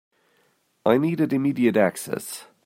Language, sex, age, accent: English, male, 30-39, England English